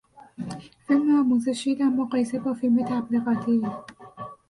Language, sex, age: Persian, female, 40-49